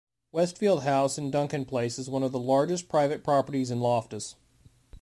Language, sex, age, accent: English, male, 30-39, United States English